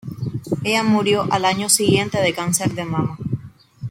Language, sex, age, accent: Spanish, female, 19-29, Caribe: Cuba, Venezuela, Puerto Rico, República Dominicana, Panamá, Colombia caribeña, México caribeño, Costa del golfo de México